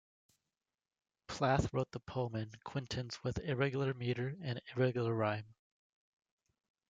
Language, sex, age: English, male, 19-29